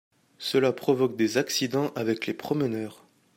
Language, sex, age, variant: French, male, 19-29, Français de métropole